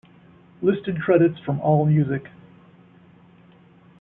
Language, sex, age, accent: English, male, 50-59, United States English